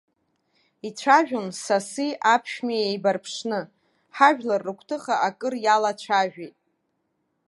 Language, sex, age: Abkhazian, female, 30-39